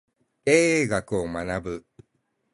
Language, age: Japanese, 40-49